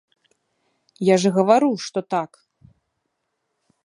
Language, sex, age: Belarusian, female, 19-29